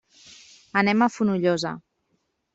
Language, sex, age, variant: Catalan, female, 40-49, Central